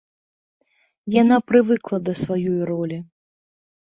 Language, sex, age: Belarusian, female, 30-39